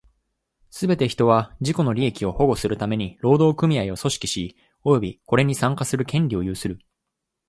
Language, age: Japanese, 19-29